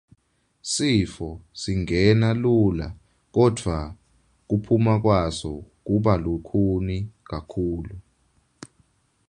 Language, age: Swati, 19-29